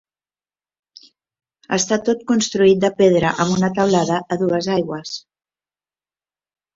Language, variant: Catalan, Central